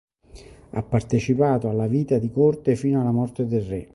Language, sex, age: Italian, male, 60-69